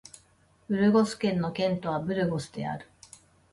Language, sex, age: Japanese, female, 30-39